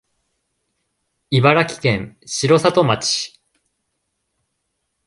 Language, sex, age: Japanese, male, 19-29